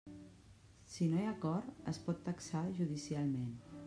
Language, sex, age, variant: Catalan, female, 40-49, Central